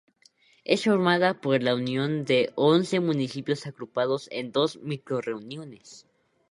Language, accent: Spanish, México